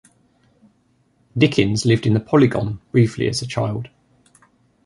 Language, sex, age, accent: English, male, 40-49, England English